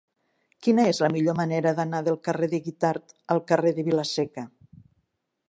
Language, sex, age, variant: Catalan, female, 60-69, Nord-Occidental